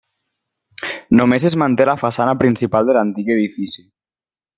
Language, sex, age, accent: Catalan, male, 19-29, valencià